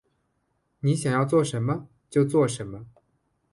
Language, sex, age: Chinese, male, 19-29